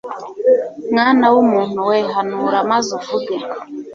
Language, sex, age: Kinyarwanda, female, 30-39